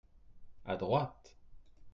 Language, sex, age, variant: French, male, 30-39, Français de métropole